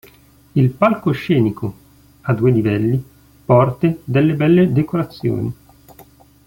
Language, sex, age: Italian, male, 19-29